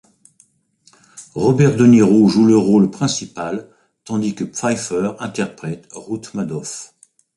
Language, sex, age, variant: French, male, 60-69, Français de métropole